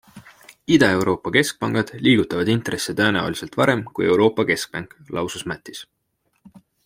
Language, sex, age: Estonian, male, 19-29